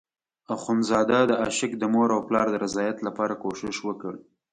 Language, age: Pashto, 19-29